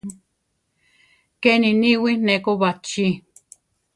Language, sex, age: Central Tarahumara, female, 50-59